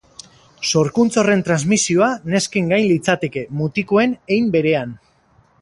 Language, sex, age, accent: Basque, male, 30-39, Mendebalekoa (Araba, Bizkaia, Gipuzkoako mendebaleko herri batzuk)